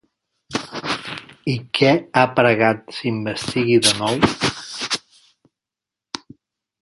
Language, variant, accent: Catalan, Central, central